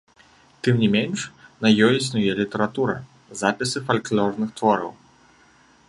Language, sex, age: Belarusian, male, 30-39